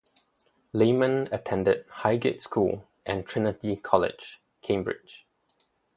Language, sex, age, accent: English, male, 19-29, Singaporean English